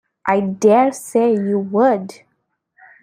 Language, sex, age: English, female, 19-29